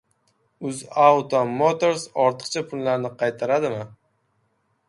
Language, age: Uzbek, 19-29